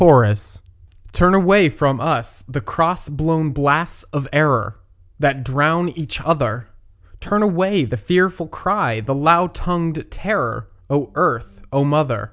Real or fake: real